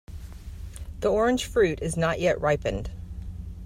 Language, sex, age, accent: English, female, 40-49, United States English